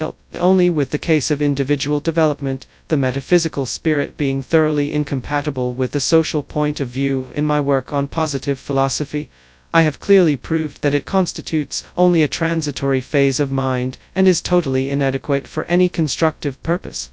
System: TTS, FastPitch